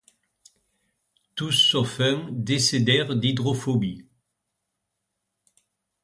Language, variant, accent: French, Français de métropole, Français du sud de la France